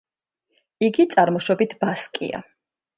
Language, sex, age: Georgian, female, 30-39